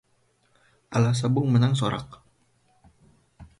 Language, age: Indonesian, 19-29